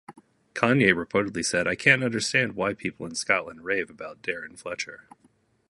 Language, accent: English, United States English